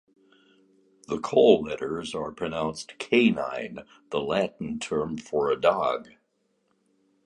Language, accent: English, Canadian English